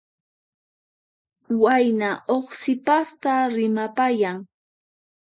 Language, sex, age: Puno Quechua, female, 19-29